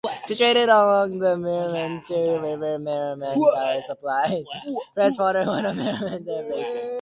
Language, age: English, under 19